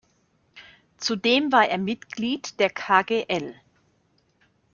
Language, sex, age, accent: German, female, 30-39, Deutschland Deutsch